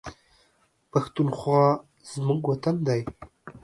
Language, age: Pashto, 19-29